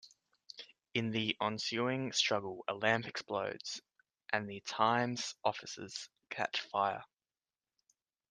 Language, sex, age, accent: English, male, 19-29, Australian English